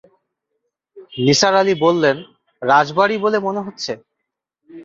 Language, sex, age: Bengali, male, 30-39